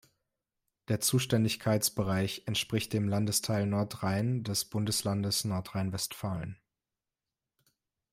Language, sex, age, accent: German, male, 19-29, Deutschland Deutsch